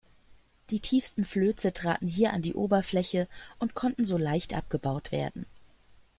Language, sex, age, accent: German, female, 30-39, Deutschland Deutsch